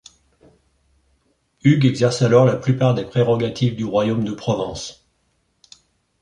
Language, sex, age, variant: French, male, 50-59, Français de métropole